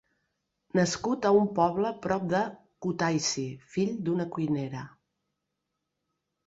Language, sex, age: Catalan, female, 40-49